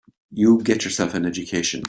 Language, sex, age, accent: English, male, 60-69, Irish English